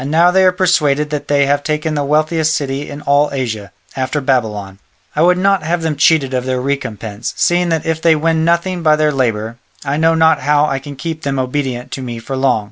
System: none